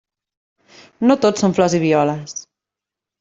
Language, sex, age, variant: Catalan, female, 30-39, Central